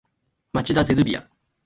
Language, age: Japanese, 19-29